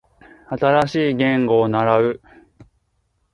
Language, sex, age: Japanese, male, 30-39